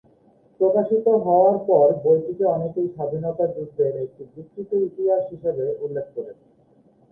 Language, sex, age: Bengali, male, 19-29